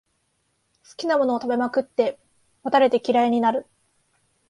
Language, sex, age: Japanese, female, 19-29